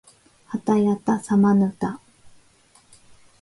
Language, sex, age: Japanese, female, 30-39